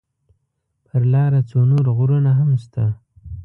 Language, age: Pashto, 19-29